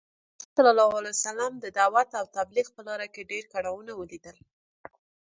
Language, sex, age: Pashto, female, 19-29